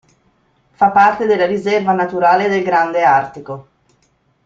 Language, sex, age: Italian, female, 40-49